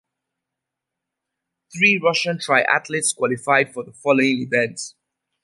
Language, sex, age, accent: English, male, 30-39, United States English